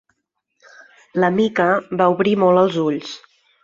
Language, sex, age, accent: Catalan, female, 40-49, Oriental